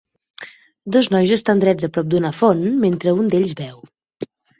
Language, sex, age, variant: Catalan, female, 19-29, Balear